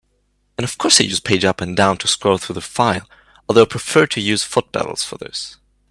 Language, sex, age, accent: English, male, 19-29, United States English